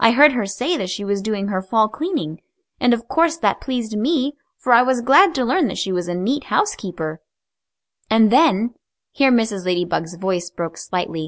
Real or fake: real